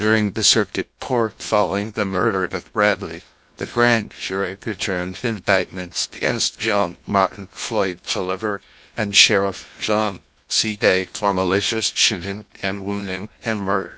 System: TTS, GlowTTS